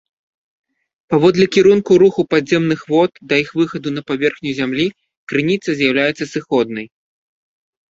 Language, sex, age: Belarusian, male, 30-39